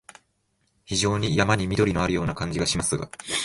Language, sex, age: Japanese, male, 19-29